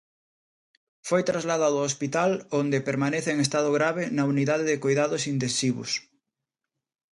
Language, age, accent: Galician, 19-29, Normativo (estándar)